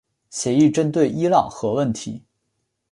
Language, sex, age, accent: Chinese, male, 19-29, 出生地：辽宁省